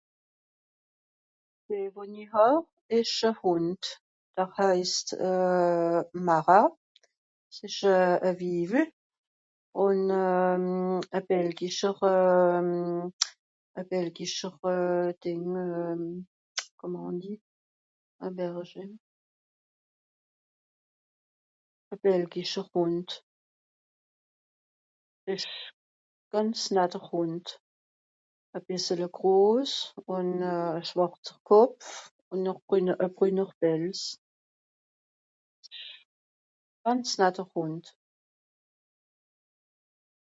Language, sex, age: Swiss German, female, 50-59